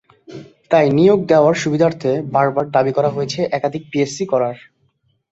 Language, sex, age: Bengali, male, 19-29